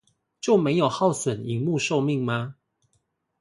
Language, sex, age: Chinese, male, 40-49